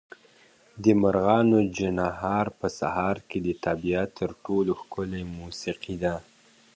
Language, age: Pashto, 19-29